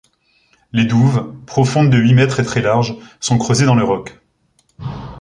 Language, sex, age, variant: French, male, 19-29, Français de métropole